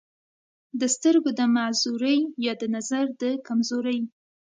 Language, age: Pashto, 19-29